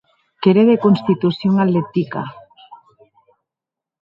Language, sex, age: Occitan, female, 40-49